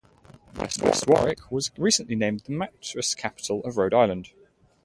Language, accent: English, England English